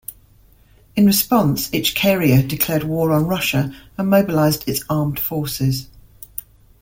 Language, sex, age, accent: English, female, 50-59, England English